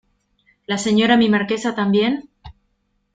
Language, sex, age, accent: Spanish, female, 40-49, Rioplatense: Argentina, Uruguay, este de Bolivia, Paraguay